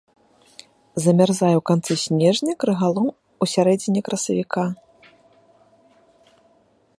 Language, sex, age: Belarusian, female, 30-39